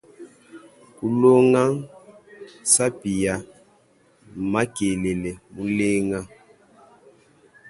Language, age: Luba-Lulua, 19-29